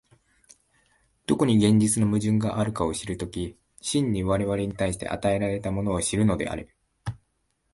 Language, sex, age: Japanese, male, 19-29